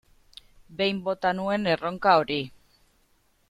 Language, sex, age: Basque, female, 30-39